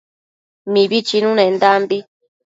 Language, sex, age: Matsés, female, under 19